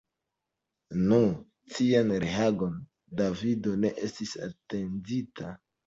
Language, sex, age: Esperanto, male, 19-29